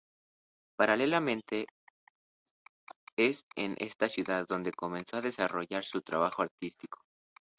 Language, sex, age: Spanish, male, 19-29